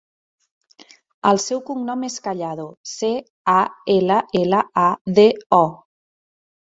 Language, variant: Catalan, Central